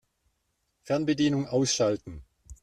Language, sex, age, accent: German, male, 40-49, Deutschland Deutsch